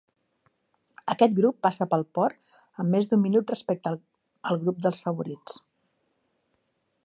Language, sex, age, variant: Catalan, female, 50-59, Central